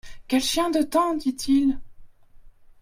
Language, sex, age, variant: French, female, 19-29, Français de métropole